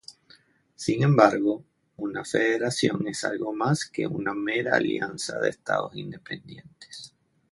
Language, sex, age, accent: Spanish, male, 40-49, Caribe: Cuba, Venezuela, Puerto Rico, República Dominicana, Panamá, Colombia caribeña, México caribeño, Costa del golfo de México